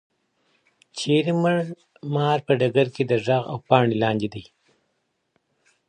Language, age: Pashto, 30-39